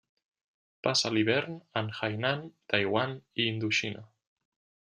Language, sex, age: Catalan, male, 19-29